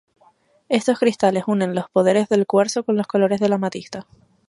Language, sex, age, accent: Spanish, female, 19-29, España: Islas Canarias